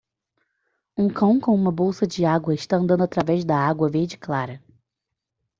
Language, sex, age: Portuguese, female, under 19